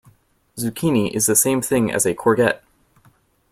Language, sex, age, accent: English, male, 19-29, United States English